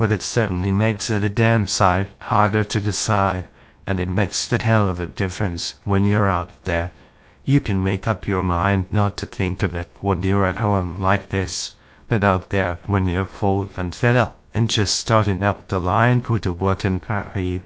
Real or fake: fake